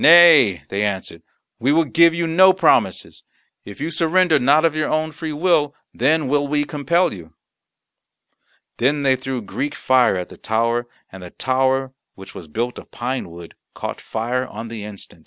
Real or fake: real